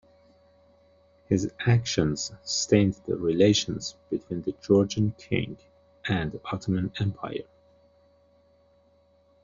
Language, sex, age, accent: English, male, 30-39, United States English